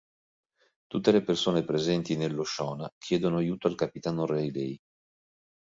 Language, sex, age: Italian, male, 40-49